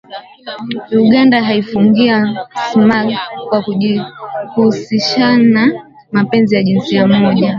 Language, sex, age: Swahili, female, 19-29